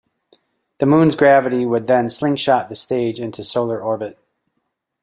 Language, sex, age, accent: English, male, 50-59, United States English